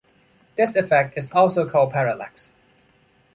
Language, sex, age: English, male, 19-29